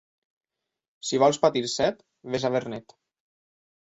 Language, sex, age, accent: Catalan, male, 19-29, valencià